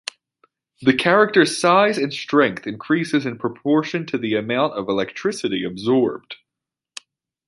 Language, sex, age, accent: English, male, 19-29, United States English